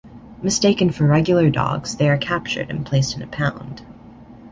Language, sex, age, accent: English, male, under 19, United States English